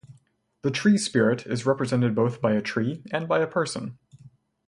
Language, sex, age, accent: English, male, 19-29, United States English